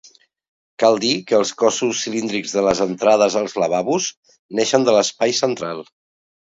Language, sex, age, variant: Catalan, male, 50-59, Central